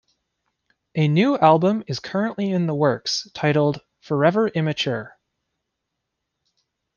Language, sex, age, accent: English, male, 30-39, Canadian English